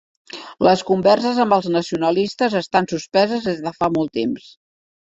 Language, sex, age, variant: Catalan, female, 50-59, Central